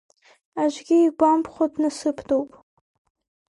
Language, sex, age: Abkhazian, female, under 19